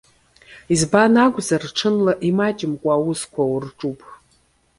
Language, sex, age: Abkhazian, female, 40-49